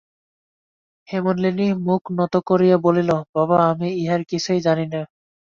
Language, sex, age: Bengali, male, 19-29